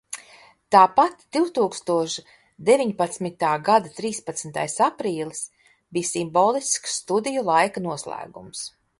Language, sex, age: Latvian, female, 50-59